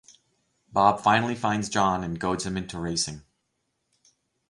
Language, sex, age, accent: English, male, 50-59, United States English